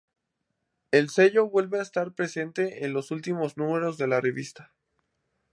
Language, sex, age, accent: Spanish, male, 19-29, México